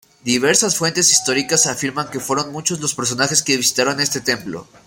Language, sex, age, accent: Spanish, male, 19-29, Andino-Pacífico: Colombia, Perú, Ecuador, oeste de Bolivia y Venezuela andina